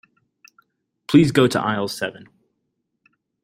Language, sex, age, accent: English, male, 19-29, United States English